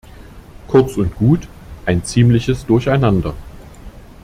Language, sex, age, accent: German, male, 40-49, Deutschland Deutsch